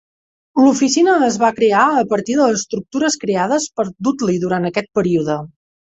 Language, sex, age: Catalan, female, 40-49